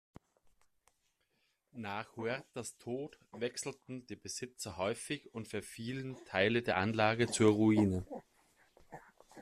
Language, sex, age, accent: German, male, 30-39, Österreichisches Deutsch